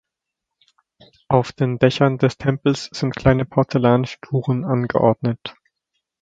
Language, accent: German, Deutschland Deutsch